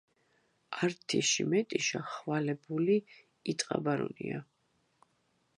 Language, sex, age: Georgian, female, 40-49